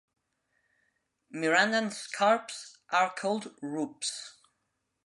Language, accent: English, England English